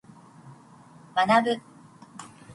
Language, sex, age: Japanese, female, 19-29